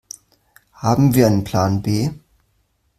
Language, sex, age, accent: German, male, 19-29, Deutschland Deutsch